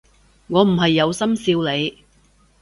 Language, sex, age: Cantonese, female, 40-49